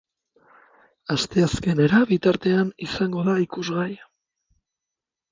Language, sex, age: Basque, male, 30-39